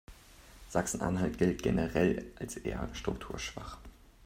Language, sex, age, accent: German, male, 19-29, Deutschland Deutsch